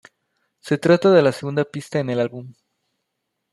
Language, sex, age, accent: Spanish, male, 30-39, México